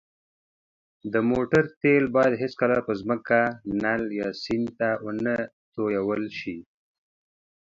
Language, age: Pashto, 30-39